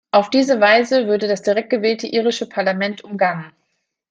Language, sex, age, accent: German, female, 30-39, Deutschland Deutsch